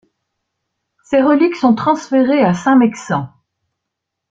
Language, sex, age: French, female, 70-79